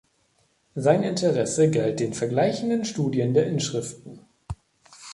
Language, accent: German, Deutschland Deutsch